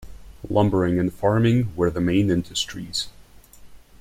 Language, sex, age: English, male, 19-29